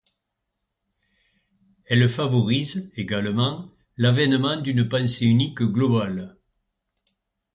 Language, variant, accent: French, Français de métropole, Français du sud de la France